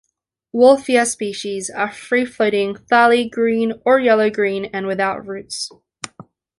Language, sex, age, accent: English, female, 19-29, Australian English